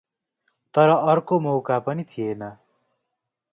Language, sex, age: Nepali, male, 19-29